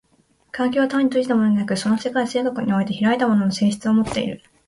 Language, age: Japanese, 19-29